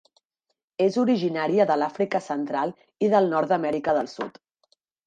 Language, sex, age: Catalan, female, 30-39